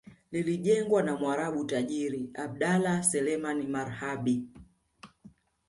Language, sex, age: Swahili, female, 40-49